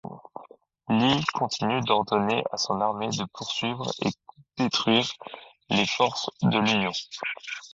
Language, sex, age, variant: French, male, 19-29, Français de métropole